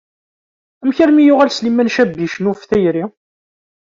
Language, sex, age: Kabyle, male, 19-29